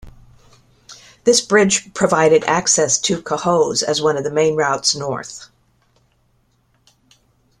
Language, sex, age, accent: English, female, 70-79, United States English